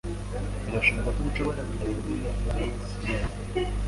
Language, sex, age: Kinyarwanda, female, 19-29